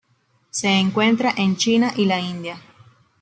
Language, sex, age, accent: Spanish, female, 19-29, Caribe: Cuba, Venezuela, Puerto Rico, República Dominicana, Panamá, Colombia caribeña, México caribeño, Costa del golfo de México